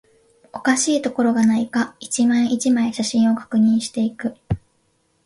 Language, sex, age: Japanese, female, 19-29